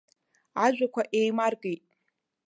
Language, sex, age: Abkhazian, female, 19-29